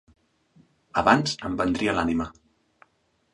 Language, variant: Catalan, Central